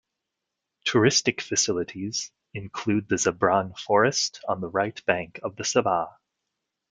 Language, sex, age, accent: English, male, 30-39, United States English